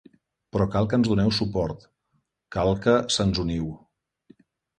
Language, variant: Catalan, Central